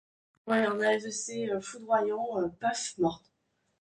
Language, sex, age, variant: French, male, 19-29, Français de métropole